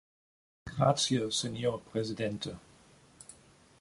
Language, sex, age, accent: German, male, 50-59, Deutschland Deutsch